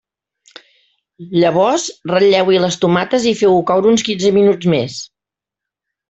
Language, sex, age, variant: Catalan, female, 60-69, Central